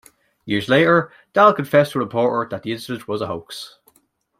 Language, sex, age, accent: English, male, 19-29, Irish English